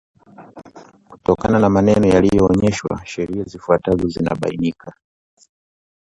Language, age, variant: Swahili, 19-29, Kiswahili cha Bara ya Tanzania